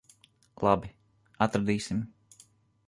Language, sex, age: Latvian, male, 30-39